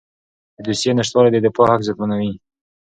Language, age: Pashto, 19-29